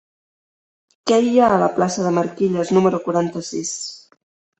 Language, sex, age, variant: Catalan, female, 30-39, Central